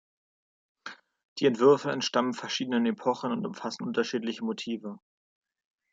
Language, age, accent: German, 19-29, Deutschland Deutsch